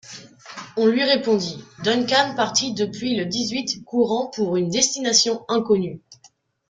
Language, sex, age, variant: French, female, 19-29, Français de métropole